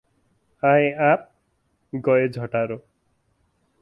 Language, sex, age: Nepali, male, 30-39